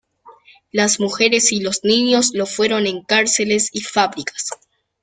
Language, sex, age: Spanish, male, under 19